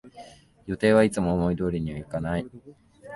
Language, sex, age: Japanese, male, 19-29